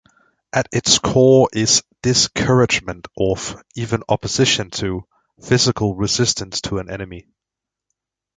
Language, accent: English, England English